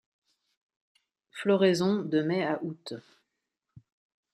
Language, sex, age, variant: French, female, 40-49, Français de métropole